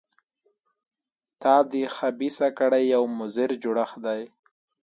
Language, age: Pashto, 19-29